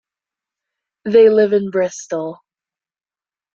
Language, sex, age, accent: English, female, under 19, United States English